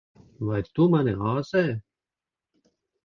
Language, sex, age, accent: Latvian, male, 40-49, bez akcenta